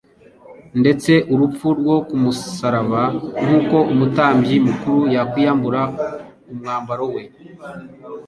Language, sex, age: Kinyarwanda, male, 40-49